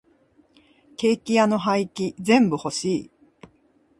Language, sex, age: Japanese, female, 40-49